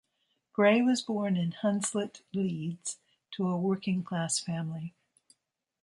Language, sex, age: English, female, 60-69